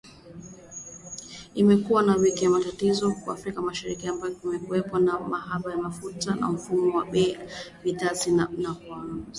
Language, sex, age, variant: Swahili, female, 19-29, Kiswahili Sanifu (EA)